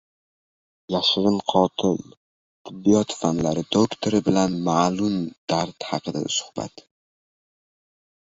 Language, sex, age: Uzbek, male, under 19